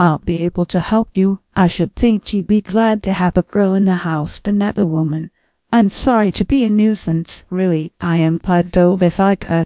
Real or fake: fake